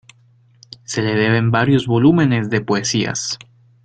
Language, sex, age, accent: Spanish, male, under 19, México